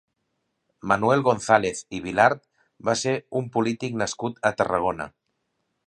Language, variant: Catalan, Central